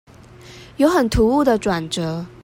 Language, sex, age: Chinese, female, 19-29